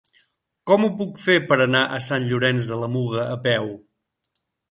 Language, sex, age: Catalan, male, 60-69